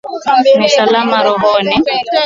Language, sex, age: Swahili, female, 19-29